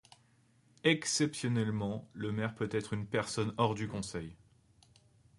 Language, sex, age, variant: French, male, 30-39, Français de métropole